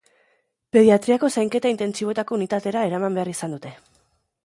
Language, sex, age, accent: Basque, female, 30-39, Erdialdekoa edo Nafarra (Gipuzkoa, Nafarroa)